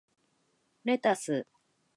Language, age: Japanese, 50-59